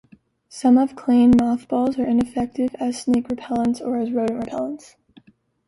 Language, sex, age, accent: English, female, 19-29, United States English